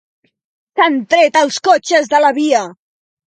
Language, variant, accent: Catalan, Central, central; septentrional